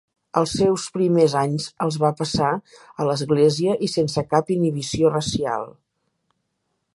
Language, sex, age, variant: Catalan, female, 50-59, Central